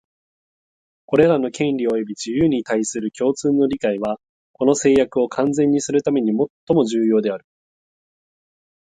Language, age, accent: Japanese, 19-29, 関西弁